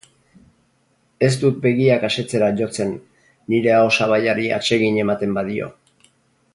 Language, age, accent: Basque, 60-69, Erdialdekoa edo Nafarra (Gipuzkoa, Nafarroa)